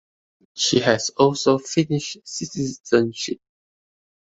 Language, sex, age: English, male, 30-39